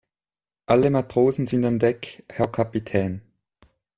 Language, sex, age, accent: German, male, 30-39, Schweizerdeutsch